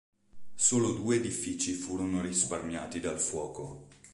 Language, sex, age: Italian, male, 30-39